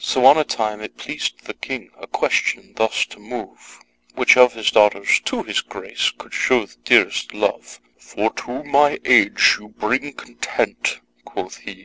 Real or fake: real